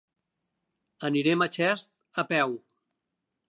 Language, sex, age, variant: Catalan, male, 60-69, Nord-Occidental